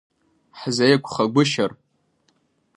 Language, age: Abkhazian, under 19